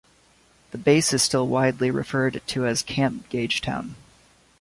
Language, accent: English, United States English